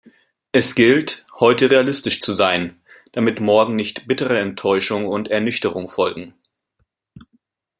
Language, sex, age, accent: German, male, 30-39, Deutschland Deutsch